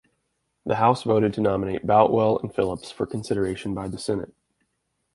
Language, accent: English, United States English